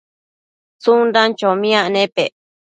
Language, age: Matsés, 19-29